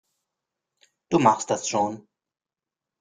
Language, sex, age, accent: German, male, 50-59, Deutschland Deutsch